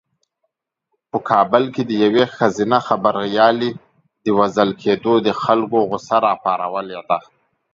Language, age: Pashto, 30-39